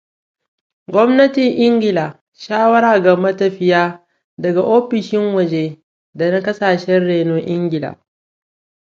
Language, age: Hausa, 19-29